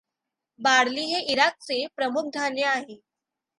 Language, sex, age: Marathi, female, under 19